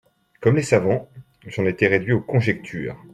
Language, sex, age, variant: French, male, 19-29, Français de métropole